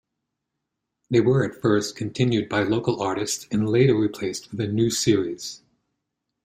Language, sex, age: English, male, 60-69